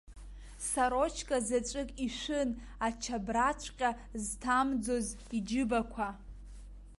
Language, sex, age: Abkhazian, female, under 19